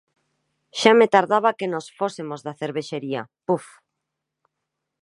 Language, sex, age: Galician, female, 40-49